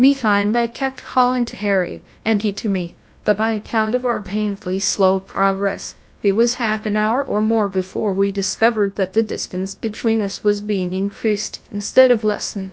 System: TTS, GlowTTS